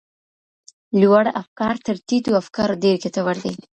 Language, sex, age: Pashto, female, under 19